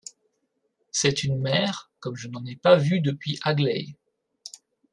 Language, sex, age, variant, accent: French, male, 30-39, Français d'Europe, Français de Belgique